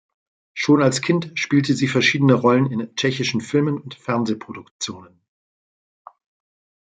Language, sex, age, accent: German, male, 50-59, Deutschland Deutsch